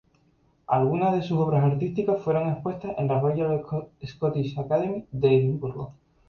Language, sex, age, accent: Spanish, male, 19-29, España: Islas Canarias